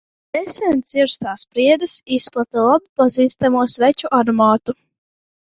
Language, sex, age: Latvian, female, under 19